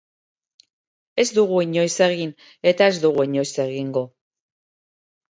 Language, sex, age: Basque, female, 50-59